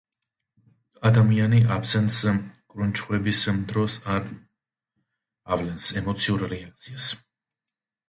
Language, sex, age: Georgian, male, 30-39